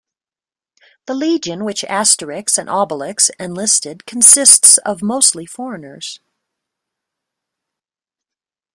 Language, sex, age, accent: English, female, 40-49, United States English